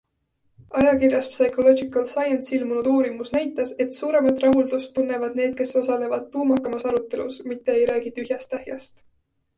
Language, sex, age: Estonian, female, 19-29